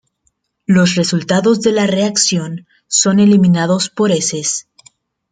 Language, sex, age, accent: Spanish, female, 19-29, México